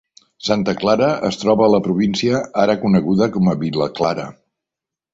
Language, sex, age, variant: Catalan, male, 70-79, Central